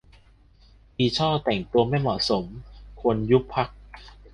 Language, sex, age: Thai, male, 19-29